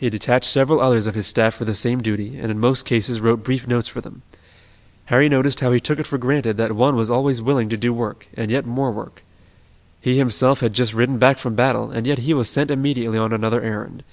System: none